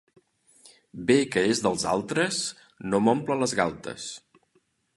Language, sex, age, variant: Catalan, male, 60-69, Central